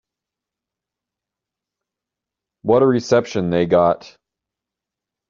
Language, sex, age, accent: English, male, 30-39, United States English